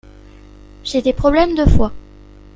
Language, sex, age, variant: French, female, under 19, Français de métropole